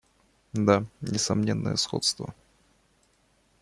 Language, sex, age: Russian, male, 19-29